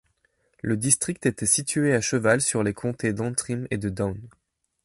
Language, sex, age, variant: French, male, 30-39, Français de métropole